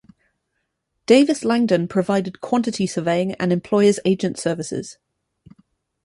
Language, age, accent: English, 30-39, England English